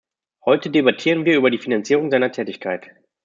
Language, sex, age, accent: German, male, 30-39, Deutschland Deutsch